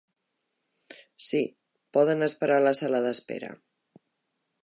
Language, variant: Catalan, Central